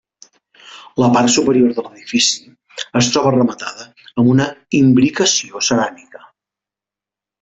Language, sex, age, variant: Catalan, male, 50-59, Central